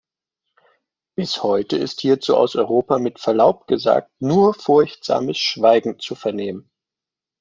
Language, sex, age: German, male, 30-39